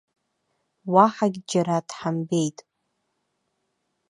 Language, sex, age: Abkhazian, female, under 19